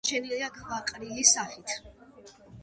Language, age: Georgian, under 19